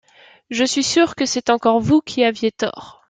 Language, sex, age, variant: French, female, 19-29, Français de métropole